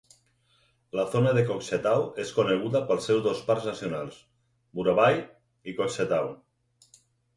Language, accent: Catalan, Barcelona